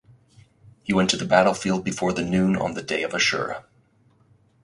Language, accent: English, United States English